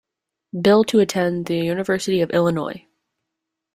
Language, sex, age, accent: English, female, under 19, United States English